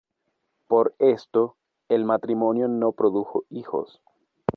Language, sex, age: Spanish, male, 19-29